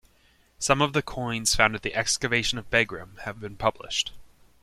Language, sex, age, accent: English, male, 19-29, United States English